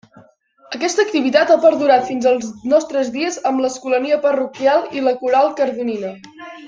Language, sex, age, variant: Catalan, male, under 19, Central